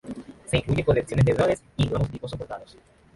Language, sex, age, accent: Spanish, male, 19-29, Caribe: Cuba, Venezuela, Puerto Rico, República Dominicana, Panamá, Colombia caribeña, México caribeño, Costa del golfo de México